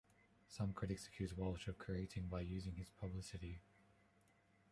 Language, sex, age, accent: English, male, 19-29, Australian English